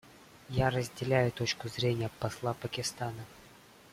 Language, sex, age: Russian, male, 19-29